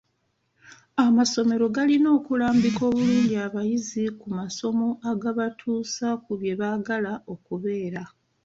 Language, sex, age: Ganda, female, 30-39